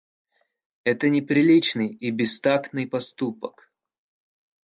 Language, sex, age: Russian, male, 19-29